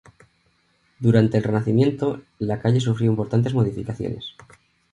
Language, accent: Spanish, España: Centro-Sur peninsular (Madrid, Toledo, Castilla-La Mancha)